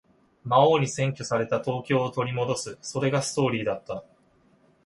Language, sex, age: Japanese, male, 19-29